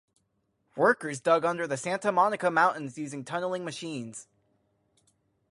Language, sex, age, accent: English, male, under 19, United States English